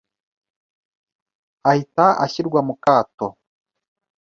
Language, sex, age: Kinyarwanda, male, 30-39